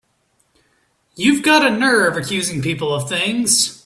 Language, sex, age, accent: English, male, 19-29, United States English